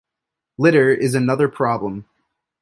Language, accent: English, United States English